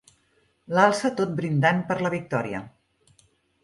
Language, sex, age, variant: Catalan, female, 40-49, Central